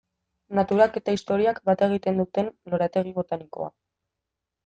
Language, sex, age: Basque, female, 19-29